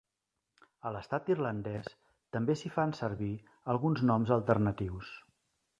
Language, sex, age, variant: Catalan, male, 40-49, Central